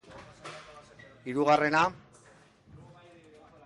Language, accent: Basque, Mendebalekoa (Araba, Bizkaia, Gipuzkoako mendebaleko herri batzuk)